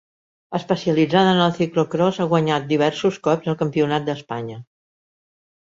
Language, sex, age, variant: Catalan, female, 60-69, Central